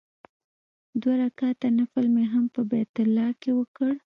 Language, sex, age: Pashto, female, 19-29